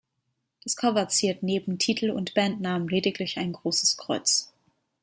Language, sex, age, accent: German, female, 30-39, Deutschland Deutsch